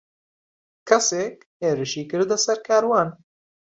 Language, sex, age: Central Kurdish, male, 19-29